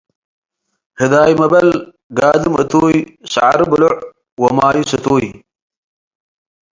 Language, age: Tigre, 30-39